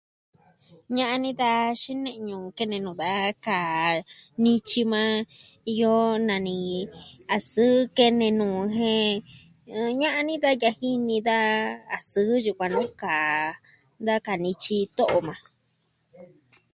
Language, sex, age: Southwestern Tlaxiaco Mixtec, female, 19-29